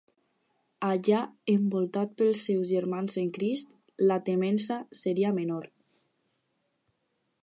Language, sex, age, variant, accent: Catalan, female, under 19, Alacantí, valencià